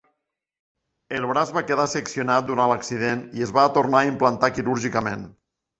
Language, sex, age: Catalan, male, 50-59